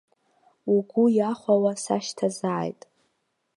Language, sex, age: Abkhazian, female, 19-29